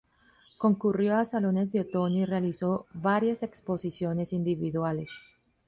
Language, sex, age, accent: Spanish, female, 30-39, Andino-Pacífico: Colombia, Perú, Ecuador, oeste de Bolivia y Venezuela andina